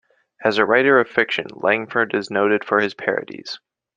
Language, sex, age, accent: English, male, 19-29, United States English